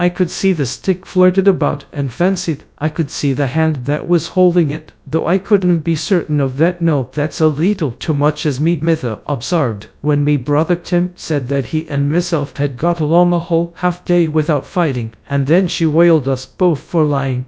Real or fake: fake